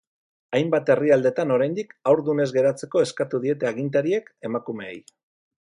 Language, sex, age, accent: Basque, male, 40-49, Mendebalekoa (Araba, Bizkaia, Gipuzkoako mendebaleko herri batzuk)